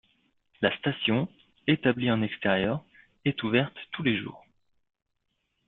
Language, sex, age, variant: French, male, 19-29, Français de métropole